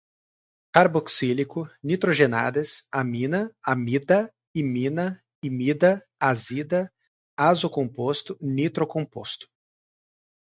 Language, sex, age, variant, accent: Portuguese, male, 19-29, Portuguese (Brasil), Paulista